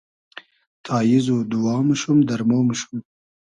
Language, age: Hazaragi, 30-39